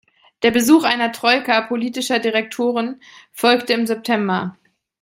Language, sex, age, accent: German, female, 30-39, Deutschland Deutsch